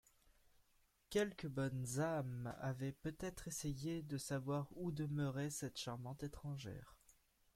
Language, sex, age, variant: French, male, under 19, Français de métropole